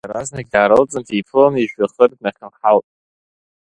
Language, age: Abkhazian, under 19